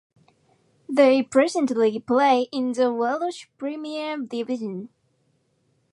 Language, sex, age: English, female, 19-29